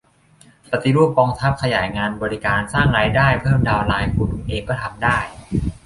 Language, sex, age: Thai, male, 19-29